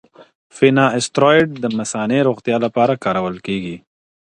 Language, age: Pashto, 30-39